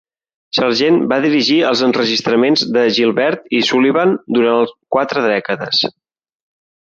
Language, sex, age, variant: Catalan, male, 30-39, Central